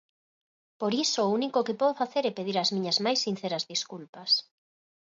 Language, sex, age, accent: Galician, female, 19-29, Normativo (estándar)